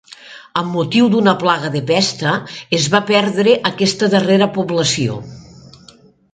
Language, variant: Catalan, Nord-Occidental